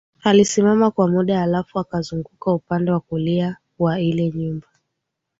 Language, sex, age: Swahili, female, 19-29